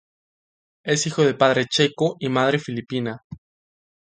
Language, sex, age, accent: Spanish, male, 19-29, México